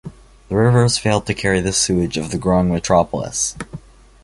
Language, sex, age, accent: English, male, under 19, Canadian English